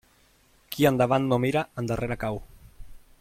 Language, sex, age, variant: Catalan, male, under 19, Central